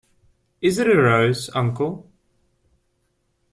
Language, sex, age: English, male, 19-29